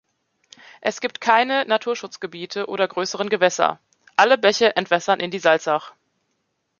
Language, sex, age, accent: German, female, 30-39, Deutschland Deutsch